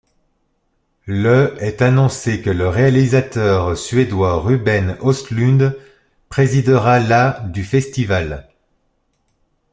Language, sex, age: French, male, 40-49